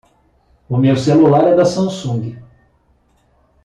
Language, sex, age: Portuguese, male, 40-49